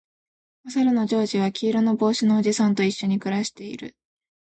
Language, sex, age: Japanese, female, 19-29